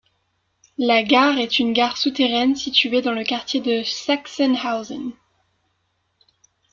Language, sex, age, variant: French, female, 19-29, Français de métropole